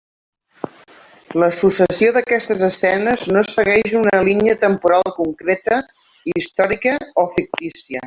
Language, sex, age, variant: Catalan, female, 40-49, Central